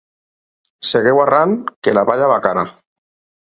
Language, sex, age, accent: Catalan, male, 30-39, apitxat